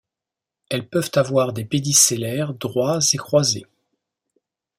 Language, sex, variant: French, male, Français de métropole